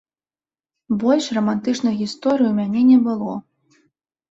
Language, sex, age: Belarusian, female, 19-29